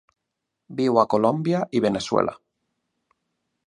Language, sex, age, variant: Catalan, male, 40-49, Nord-Occidental